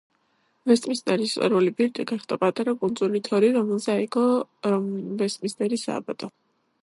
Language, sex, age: Georgian, female, 19-29